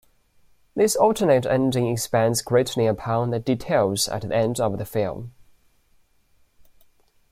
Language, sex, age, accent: English, male, 19-29, United States English